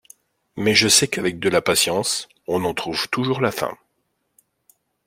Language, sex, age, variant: French, male, 40-49, Français de métropole